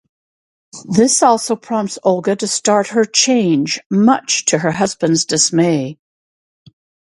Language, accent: English, United States English